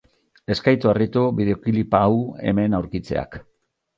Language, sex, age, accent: Basque, male, 50-59, Mendebalekoa (Araba, Bizkaia, Gipuzkoako mendebaleko herri batzuk)